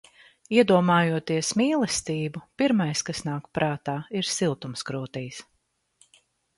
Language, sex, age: Latvian, female, 40-49